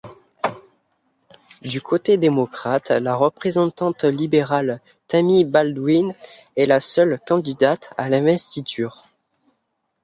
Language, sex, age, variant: French, male, under 19, Français de métropole